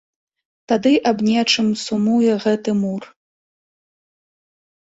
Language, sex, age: Belarusian, female, 19-29